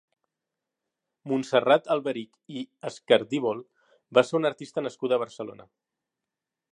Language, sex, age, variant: Catalan, male, 40-49, Central